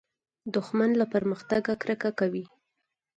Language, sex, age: Pashto, female, 19-29